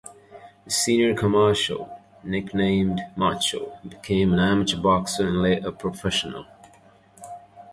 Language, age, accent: English, 19-29, England English